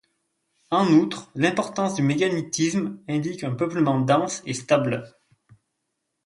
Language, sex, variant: French, male, Français de métropole